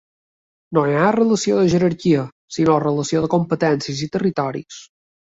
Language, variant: Catalan, Balear